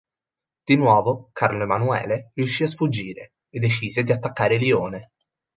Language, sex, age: Italian, male, 19-29